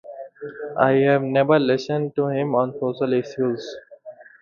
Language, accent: English, United States English